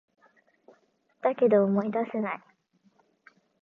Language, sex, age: Japanese, female, under 19